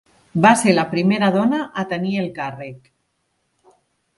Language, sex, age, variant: Catalan, female, 40-49, Central